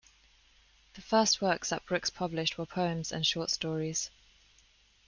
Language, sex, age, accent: English, female, 30-39, England English